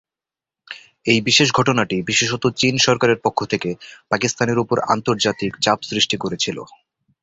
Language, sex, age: Bengali, male, under 19